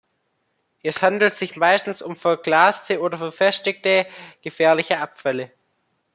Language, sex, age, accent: German, male, under 19, Deutschland Deutsch